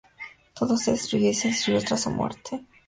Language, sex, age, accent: Spanish, female, under 19, México